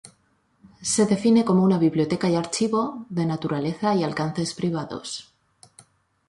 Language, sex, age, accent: Spanish, female, 40-49, España: Norte peninsular (Asturias, Castilla y León, Cantabria, País Vasco, Navarra, Aragón, La Rioja, Guadalajara, Cuenca)